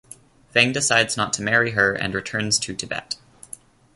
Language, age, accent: English, 19-29, Canadian English